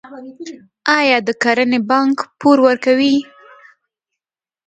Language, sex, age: Pashto, female, under 19